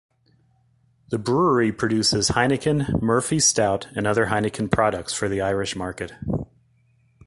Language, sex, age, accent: English, male, 40-49, United States English